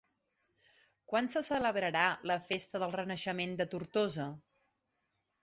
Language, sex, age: Catalan, female, 40-49